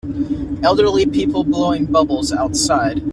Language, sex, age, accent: English, male, 19-29, United States English